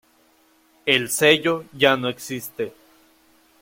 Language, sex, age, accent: Spanish, male, 19-29, México